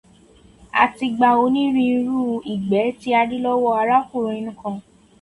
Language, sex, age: Yoruba, female, 19-29